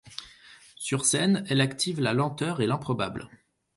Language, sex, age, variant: French, male, 30-39, Français de métropole